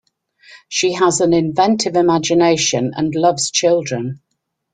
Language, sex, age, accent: English, female, 60-69, England English